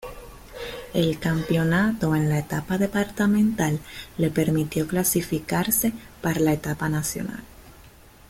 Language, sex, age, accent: Spanish, female, 19-29, Caribe: Cuba, Venezuela, Puerto Rico, República Dominicana, Panamá, Colombia caribeña, México caribeño, Costa del golfo de México